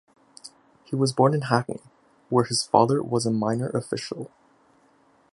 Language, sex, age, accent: English, male, 19-29, Canadian English